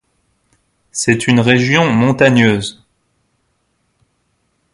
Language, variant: French, Français de métropole